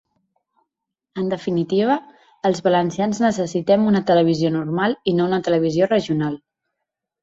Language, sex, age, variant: Catalan, female, 19-29, Central